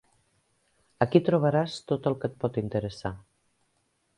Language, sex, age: Catalan, female, 50-59